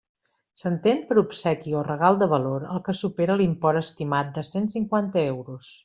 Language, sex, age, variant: Catalan, female, 40-49, Central